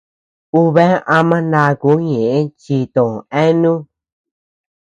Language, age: Tepeuxila Cuicatec, under 19